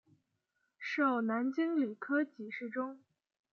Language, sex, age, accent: Chinese, female, 19-29, 出生地：黑龙江省